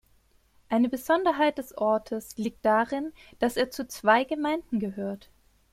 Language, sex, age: German, female, 30-39